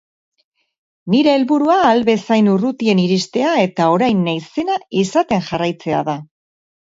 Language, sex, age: Basque, female, 40-49